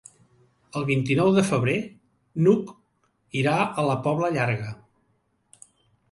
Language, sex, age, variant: Catalan, male, 60-69, Central